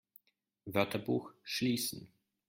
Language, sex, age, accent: German, male, 19-29, Österreichisches Deutsch